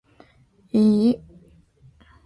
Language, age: Chinese, 19-29